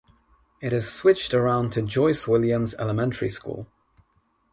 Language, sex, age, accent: English, male, 19-29, England English; India and South Asia (India, Pakistan, Sri Lanka)